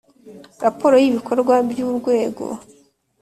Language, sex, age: Kinyarwanda, female, 19-29